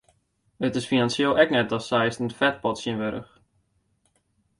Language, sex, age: Western Frisian, male, 19-29